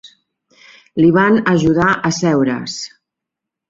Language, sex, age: Catalan, female, 60-69